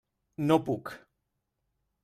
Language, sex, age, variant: Catalan, male, 19-29, Central